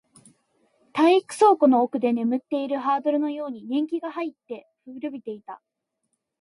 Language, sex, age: Japanese, female, under 19